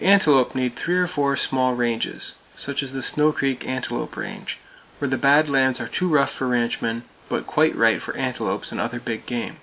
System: none